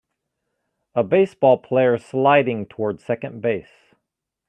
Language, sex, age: English, male, 50-59